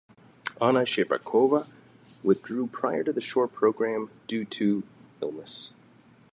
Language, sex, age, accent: English, male, 30-39, United States English